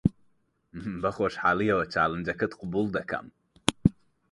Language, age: Central Kurdish, under 19